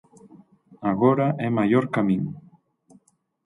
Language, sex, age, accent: Galician, male, 30-39, Normativo (estándar)